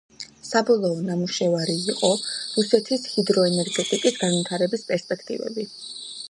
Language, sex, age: Georgian, female, 19-29